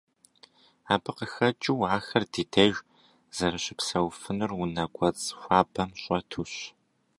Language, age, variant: Kabardian, 19-29, Адыгэбзэ (Къэбэрдей, Кирил, псоми зэдай)